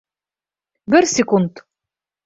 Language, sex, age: Bashkir, female, 19-29